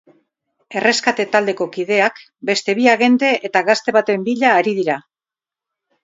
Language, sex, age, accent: Basque, female, 50-59, Mendebalekoa (Araba, Bizkaia, Gipuzkoako mendebaleko herri batzuk)